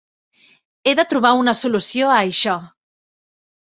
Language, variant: Catalan, Central